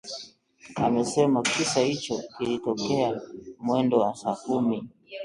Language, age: Swahili, 19-29